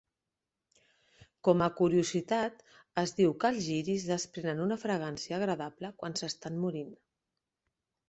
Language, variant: Catalan, Central